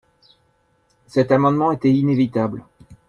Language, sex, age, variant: French, male, 40-49, Français de métropole